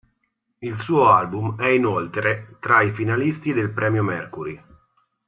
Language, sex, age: Italian, male, 40-49